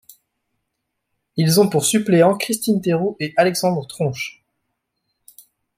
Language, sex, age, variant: French, male, 19-29, Français de métropole